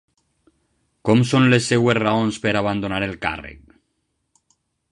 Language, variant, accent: Catalan, Alacantí, valencià